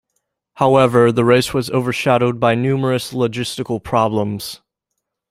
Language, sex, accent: English, male, United States English